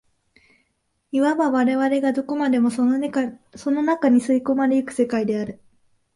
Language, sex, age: Japanese, female, 19-29